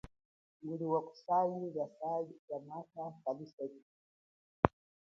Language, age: Chokwe, 40-49